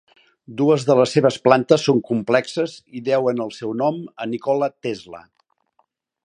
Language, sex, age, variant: Catalan, male, 60-69, Central